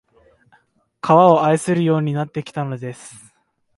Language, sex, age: Japanese, male, under 19